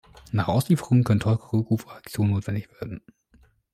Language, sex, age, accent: German, male, 30-39, Deutschland Deutsch